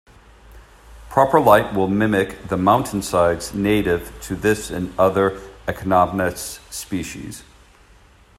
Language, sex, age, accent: English, male, 40-49, United States English